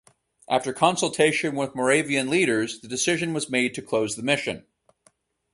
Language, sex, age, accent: English, male, 30-39, United States English